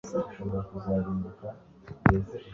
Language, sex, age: Kinyarwanda, female, 30-39